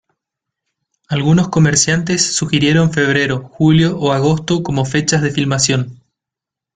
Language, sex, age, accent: Spanish, male, 30-39, Rioplatense: Argentina, Uruguay, este de Bolivia, Paraguay